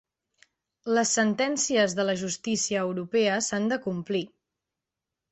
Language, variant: Catalan, Central